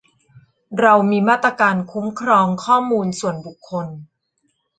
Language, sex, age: Thai, female, 40-49